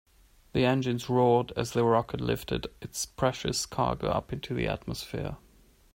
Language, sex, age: English, male, 19-29